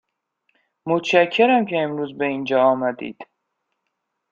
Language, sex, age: Persian, male, 30-39